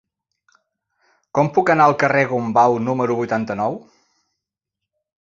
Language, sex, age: Catalan, male, 50-59